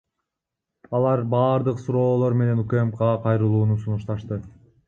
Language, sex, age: Kyrgyz, male, under 19